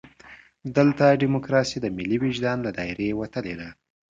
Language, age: Pashto, 19-29